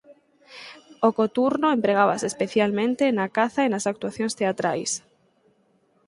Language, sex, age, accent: Galician, female, 19-29, Oriental (común en zona oriental)